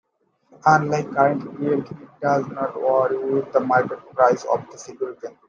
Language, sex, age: English, male, 19-29